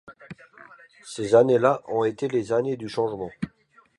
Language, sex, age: French, male, 30-39